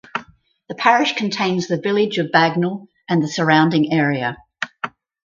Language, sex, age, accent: English, female, 60-69, Australian English